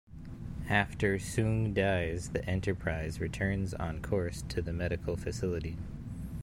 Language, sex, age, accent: English, male, 30-39, United States English